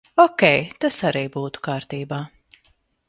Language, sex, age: Latvian, female, 40-49